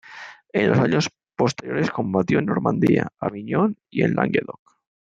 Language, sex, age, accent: Spanish, male, 40-49, España: Sur peninsular (Andalucia, Extremadura, Murcia)